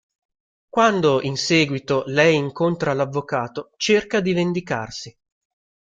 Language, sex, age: Italian, male, 30-39